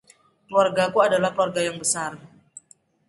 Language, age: Indonesian, 30-39